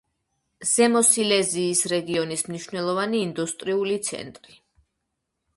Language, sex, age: Georgian, female, 30-39